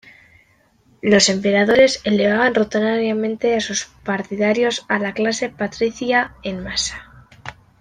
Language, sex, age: Spanish, female, 19-29